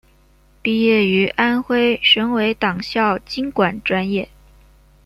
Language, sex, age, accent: Chinese, female, 19-29, 出生地：江西省